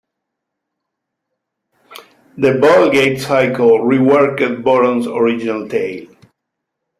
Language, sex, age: English, male, 60-69